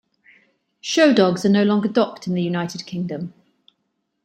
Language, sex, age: English, female, 50-59